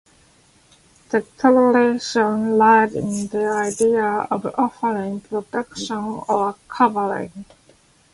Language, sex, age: English, female, 30-39